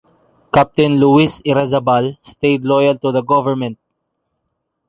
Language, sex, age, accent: English, male, 19-29, Filipino